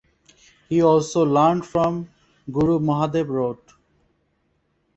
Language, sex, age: English, male, 30-39